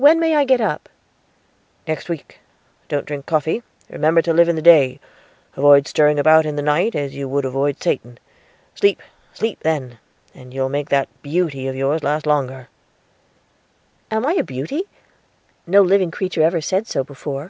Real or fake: real